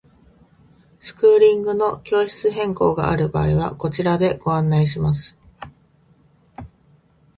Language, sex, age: Japanese, female, 40-49